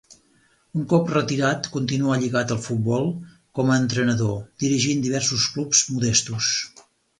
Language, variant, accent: Catalan, Central, central; Empordanès